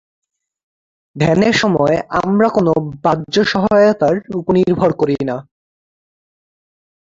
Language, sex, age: Bengali, male, 19-29